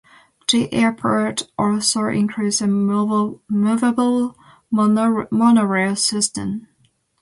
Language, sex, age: English, female, 19-29